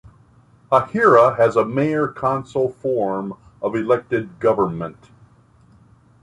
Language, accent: English, United States English